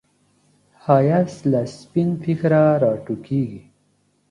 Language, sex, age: Pashto, male, 19-29